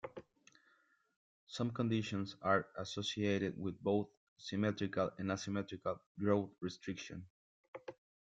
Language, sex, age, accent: English, male, 30-39, United States English